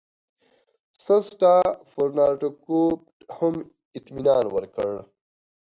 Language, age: Pashto, 19-29